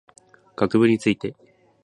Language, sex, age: Japanese, male, 19-29